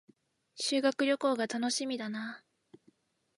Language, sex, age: Japanese, female, 19-29